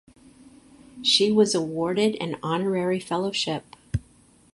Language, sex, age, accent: English, female, 60-69, United States English